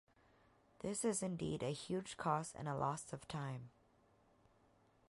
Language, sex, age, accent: English, female, 30-39, United States English